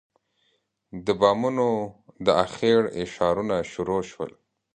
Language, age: Pashto, 30-39